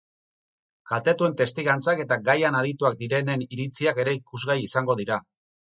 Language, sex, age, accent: Basque, male, 50-59, Mendebalekoa (Araba, Bizkaia, Gipuzkoako mendebaleko herri batzuk)